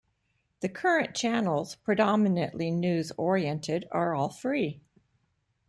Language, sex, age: English, female, 60-69